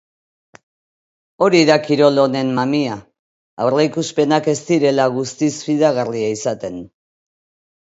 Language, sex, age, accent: Basque, female, 50-59, Mendebalekoa (Araba, Bizkaia, Gipuzkoako mendebaleko herri batzuk)